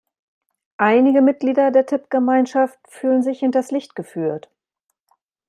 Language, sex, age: German, female, 50-59